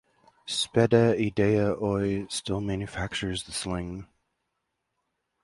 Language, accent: English, United States English